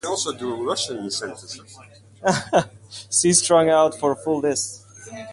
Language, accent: English, Russian